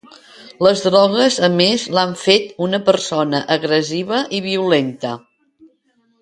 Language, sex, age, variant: Catalan, female, 60-69, Central